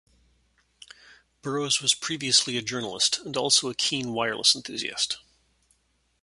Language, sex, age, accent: English, male, 50-59, Canadian English